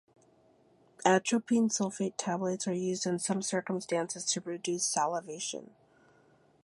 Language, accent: English, United States English